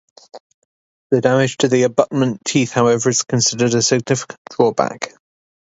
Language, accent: English, England English